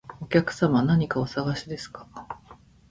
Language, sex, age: Japanese, female, 40-49